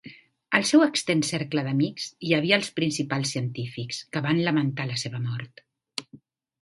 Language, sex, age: Catalan, female, 60-69